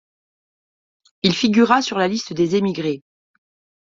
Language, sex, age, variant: French, female, 40-49, Français de métropole